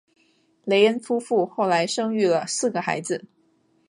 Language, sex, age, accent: Chinese, female, 30-39, 出生地：广东省